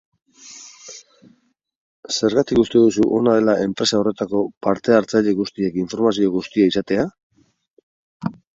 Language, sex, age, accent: Basque, male, 60-69, Mendebalekoa (Araba, Bizkaia, Gipuzkoako mendebaleko herri batzuk)